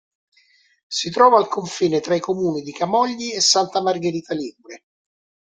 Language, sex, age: Italian, male, 60-69